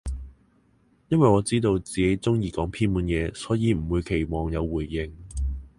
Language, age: Cantonese, 19-29